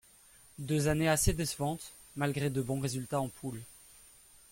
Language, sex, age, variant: French, male, 30-39, Français de métropole